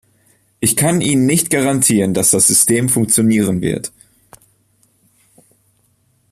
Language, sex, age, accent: German, male, 19-29, Deutschland Deutsch